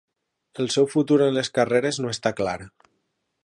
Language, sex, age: Catalan, male, 30-39